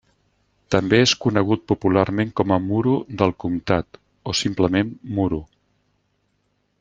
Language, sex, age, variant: Catalan, male, 60-69, Central